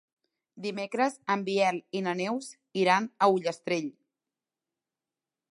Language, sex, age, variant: Catalan, female, 30-39, Central